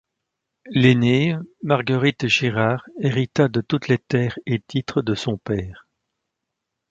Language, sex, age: French, male, 40-49